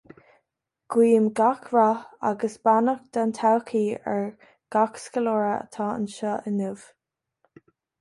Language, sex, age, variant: Irish, female, 19-29, Gaeilge na Mumhan